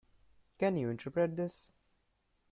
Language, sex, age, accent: English, male, 19-29, India and South Asia (India, Pakistan, Sri Lanka)